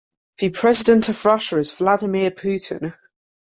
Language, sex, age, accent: English, male, under 19, England English